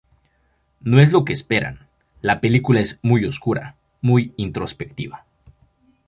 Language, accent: Spanish, México